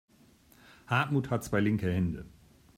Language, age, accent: German, 50-59, Deutschland Deutsch